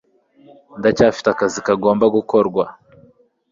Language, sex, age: Kinyarwanda, male, 19-29